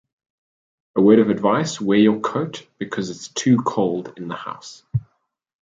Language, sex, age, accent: English, male, 19-29, Southern African (South Africa, Zimbabwe, Namibia)